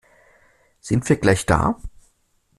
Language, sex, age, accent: German, male, 19-29, Deutschland Deutsch